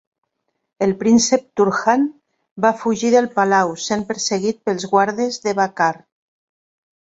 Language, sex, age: Catalan, female, 60-69